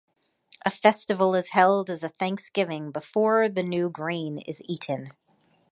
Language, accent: English, United States English